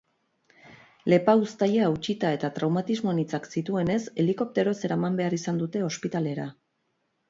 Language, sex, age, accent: Basque, female, 40-49, Erdialdekoa edo Nafarra (Gipuzkoa, Nafarroa)